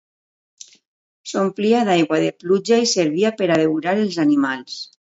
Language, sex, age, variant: Catalan, female, 50-59, Valencià meridional